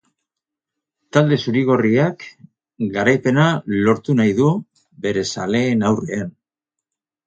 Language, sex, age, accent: Basque, male, 50-59, Mendebalekoa (Araba, Bizkaia, Gipuzkoako mendebaleko herri batzuk)